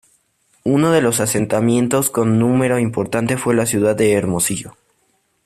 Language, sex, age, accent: Spanish, male, under 19, México